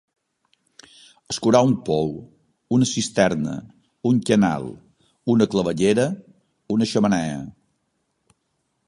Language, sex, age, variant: Catalan, male, 60-69, Balear